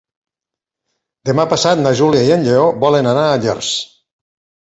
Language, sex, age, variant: Catalan, male, 50-59, Nord-Occidental